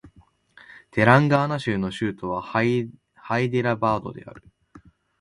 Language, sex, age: Japanese, male, 19-29